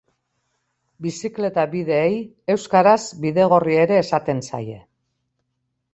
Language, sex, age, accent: Basque, female, 60-69, Mendebalekoa (Araba, Bizkaia, Gipuzkoako mendebaleko herri batzuk)